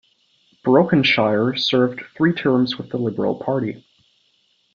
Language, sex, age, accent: English, male, under 19, United States English